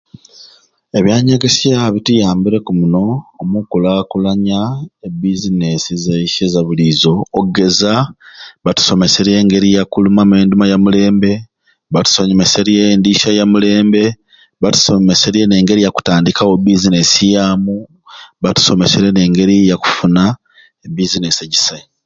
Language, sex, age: Ruuli, male, 30-39